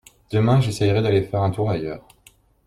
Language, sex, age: French, male, 30-39